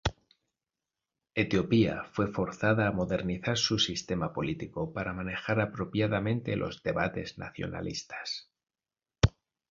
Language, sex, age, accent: Spanish, male, 30-39, España: Centro-Sur peninsular (Madrid, Toledo, Castilla-La Mancha)